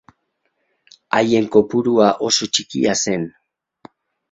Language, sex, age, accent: Basque, male, 40-49, Mendebalekoa (Araba, Bizkaia, Gipuzkoako mendebaleko herri batzuk)